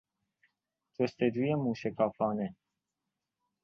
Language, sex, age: Persian, male, 19-29